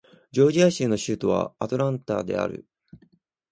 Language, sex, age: Japanese, male, under 19